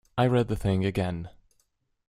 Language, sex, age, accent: English, male, 30-39, United States English